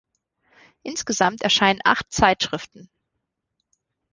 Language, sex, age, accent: German, female, 19-29, Deutschland Deutsch